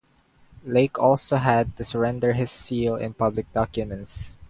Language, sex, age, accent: English, male, 19-29, Filipino